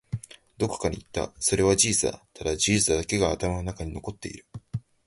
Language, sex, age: Japanese, male, under 19